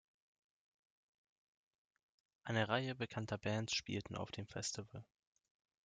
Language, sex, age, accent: German, male, 19-29, Deutschland Deutsch